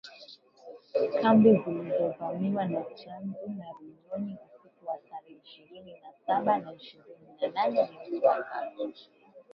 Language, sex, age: Swahili, female, 19-29